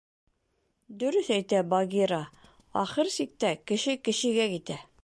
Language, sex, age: Bashkir, female, 50-59